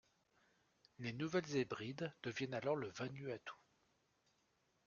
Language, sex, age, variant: French, male, 30-39, Français de métropole